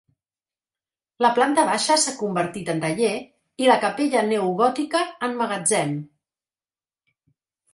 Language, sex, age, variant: Catalan, female, 50-59, Central